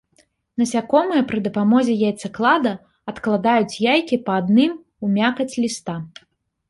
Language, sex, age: Belarusian, female, 30-39